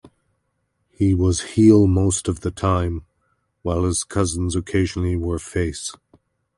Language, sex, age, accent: English, male, 50-59, Canadian English